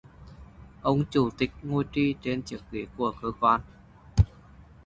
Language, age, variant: Vietnamese, 19-29, Hà Nội